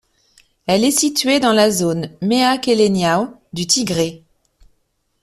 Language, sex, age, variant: French, male, 19-29, Français de métropole